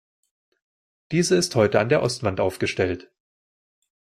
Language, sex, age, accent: German, male, 30-39, Deutschland Deutsch